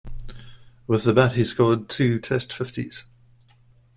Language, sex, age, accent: English, male, 30-39, Southern African (South Africa, Zimbabwe, Namibia)